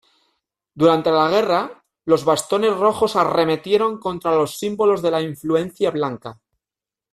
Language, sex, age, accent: Spanish, male, 40-49, España: Norte peninsular (Asturias, Castilla y León, Cantabria, País Vasco, Navarra, Aragón, La Rioja, Guadalajara, Cuenca)